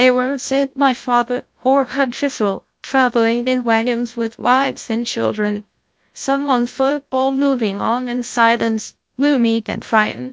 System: TTS, GlowTTS